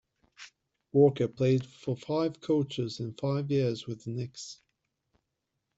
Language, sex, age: English, male, 30-39